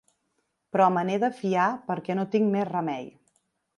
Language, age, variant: Catalan, 40-49, Central